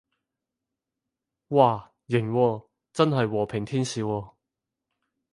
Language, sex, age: Cantonese, male, 30-39